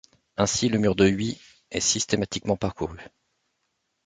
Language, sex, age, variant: French, male, 40-49, Français de métropole